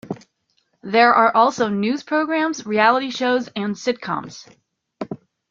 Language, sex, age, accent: English, female, 40-49, United States English